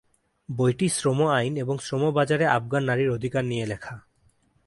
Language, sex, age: Bengali, male, 19-29